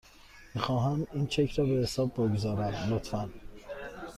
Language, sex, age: Persian, male, 30-39